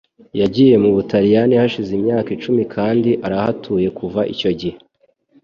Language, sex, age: Kinyarwanda, male, 19-29